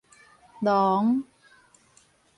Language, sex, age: Min Nan Chinese, female, 40-49